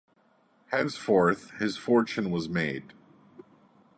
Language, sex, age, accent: English, male, 30-39, United States English